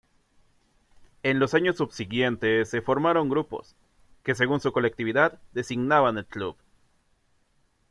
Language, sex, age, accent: Spanish, male, 30-39, México